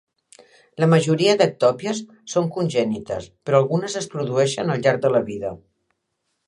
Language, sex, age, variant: Catalan, female, 60-69, Central